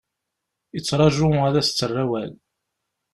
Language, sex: Kabyle, male